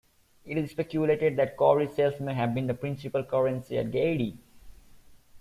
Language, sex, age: English, male, 19-29